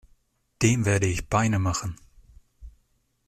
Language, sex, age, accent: German, male, 19-29, Deutschland Deutsch